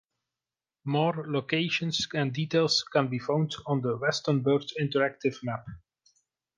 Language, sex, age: English, male, 40-49